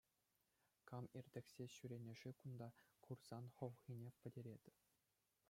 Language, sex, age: Chuvash, male, under 19